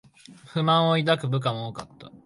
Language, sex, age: Japanese, male, 19-29